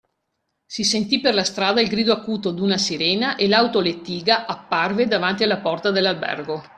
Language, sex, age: Italian, female, 50-59